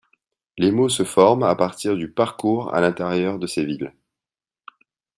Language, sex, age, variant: French, male, 30-39, Français de métropole